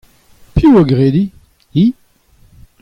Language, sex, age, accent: Breton, male, 60-69, Kerneveg